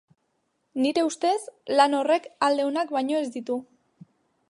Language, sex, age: Basque, female, 19-29